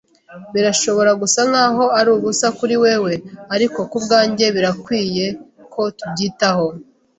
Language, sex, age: Kinyarwanda, female, 19-29